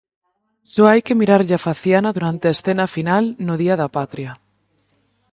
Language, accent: Galician, Normativo (estándar)